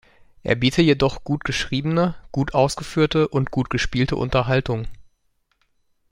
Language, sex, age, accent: German, male, 19-29, Deutschland Deutsch